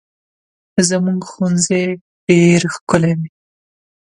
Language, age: Pashto, 19-29